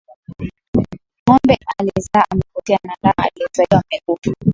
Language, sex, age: Swahili, female, 19-29